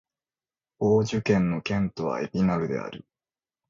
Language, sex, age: Japanese, male, 19-29